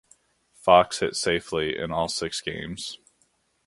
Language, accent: English, United States English